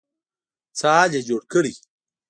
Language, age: Pashto, 40-49